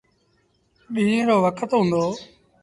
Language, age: Sindhi Bhil, 40-49